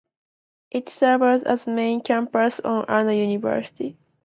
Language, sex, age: English, female, 19-29